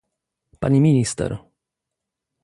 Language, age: Polish, 30-39